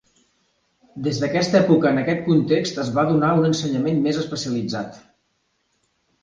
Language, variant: Catalan, Central